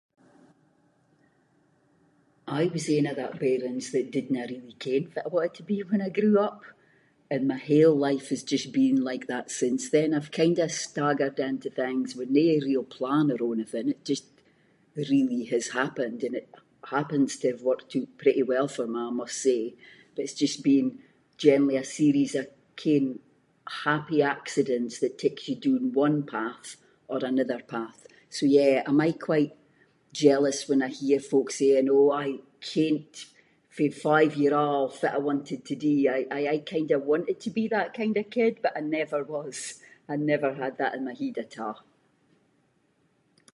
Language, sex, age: Scots, female, 50-59